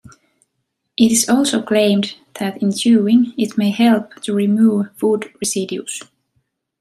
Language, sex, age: English, female, 19-29